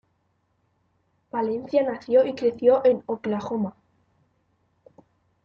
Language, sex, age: Spanish, female, under 19